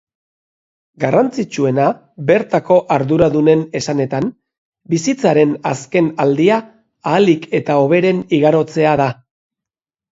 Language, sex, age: Basque, male, 50-59